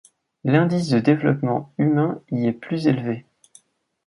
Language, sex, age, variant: French, male, 19-29, Français de métropole